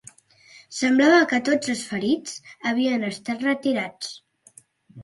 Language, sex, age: Catalan, female, under 19